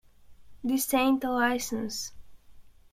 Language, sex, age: English, female, 19-29